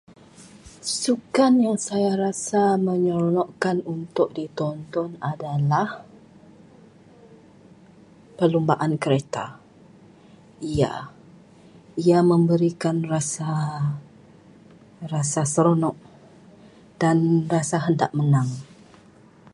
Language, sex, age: Malay, female, 40-49